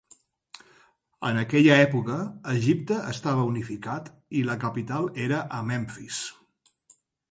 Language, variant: Catalan, Central